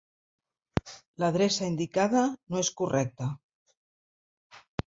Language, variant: Catalan, Central